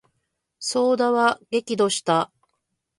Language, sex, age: Japanese, female, 40-49